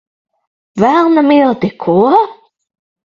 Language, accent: Latvian, Kurzeme